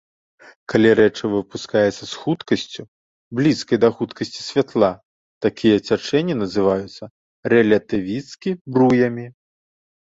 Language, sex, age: Belarusian, male, 19-29